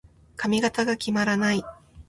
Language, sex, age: Japanese, female, 30-39